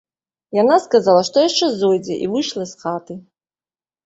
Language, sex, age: Belarusian, female, 30-39